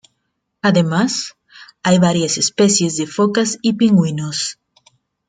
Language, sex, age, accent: Spanish, female, 19-29, México